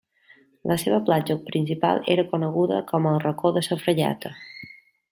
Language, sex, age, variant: Catalan, female, 19-29, Balear